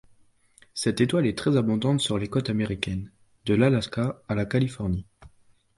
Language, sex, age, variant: French, male, 19-29, Français de métropole